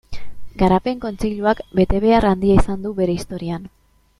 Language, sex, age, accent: Basque, female, 19-29, Mendebalekoa (Araba, Bizkaia, Gipuzkoako mendebaleko herri batzuk)